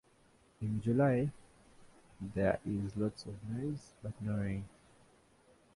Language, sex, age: English, male, 19-29